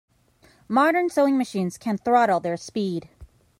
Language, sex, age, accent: English, female, 30-39, United States English